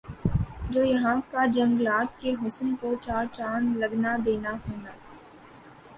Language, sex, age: Urdu, female, 19-29